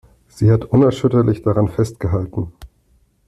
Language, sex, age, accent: German, male, 30-39, Deutschland Deutsch